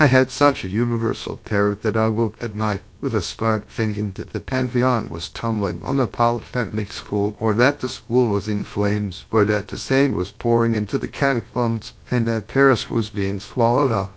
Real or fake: fake